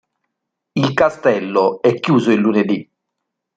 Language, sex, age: Italian, male, 40-49